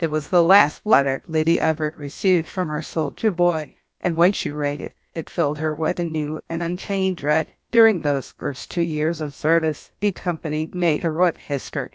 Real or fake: fake